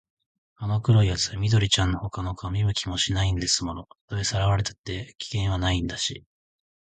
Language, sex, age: Japanese, male, 19-29